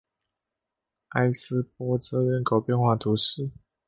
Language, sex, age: Chinese, male, 19-29